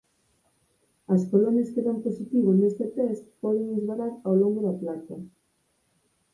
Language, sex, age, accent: Galician, female, 30-39, Normativo (estándar)